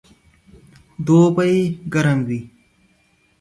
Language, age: Pashto, 19-29